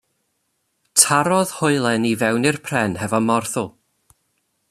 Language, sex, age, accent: Welsh, male, 30-39, Y Deyrnas Unedig Cymraeg